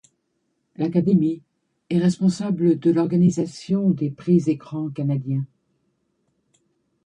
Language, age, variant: French, 60-69, Français de métropole